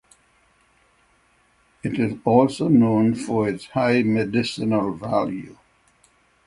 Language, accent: English, United States English